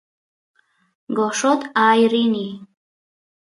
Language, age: Santiago del Estero Quichua, 30-39